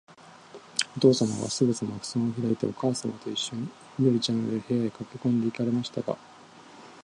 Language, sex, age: Japanese, male, 40-49